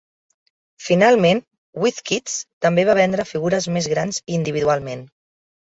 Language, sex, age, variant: Catalan, female, 30-39, Central